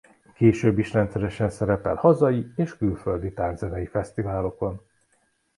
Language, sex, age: Hungarian, male, 30-39